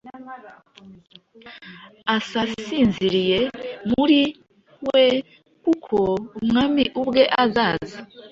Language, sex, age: Kinyarwanda, female, 30-39